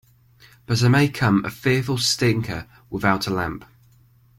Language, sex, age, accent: English, male, 19-29, England English